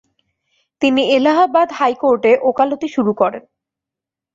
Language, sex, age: Bengali, female, 19-29